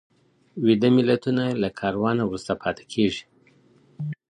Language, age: Pashto, 30-39